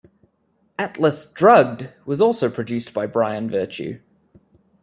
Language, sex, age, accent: English, male, 30-39, Australian English